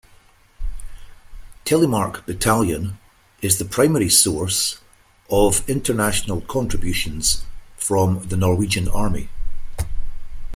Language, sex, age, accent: English, male, 50-59, Scottish English